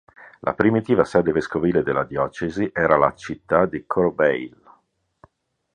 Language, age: Italian, 50-59